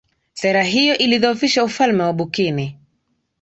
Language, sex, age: Swahili, female, 30-39